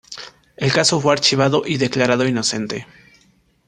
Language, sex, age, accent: Spanish, male, 19-29, México